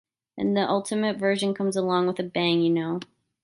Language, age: English, 19-29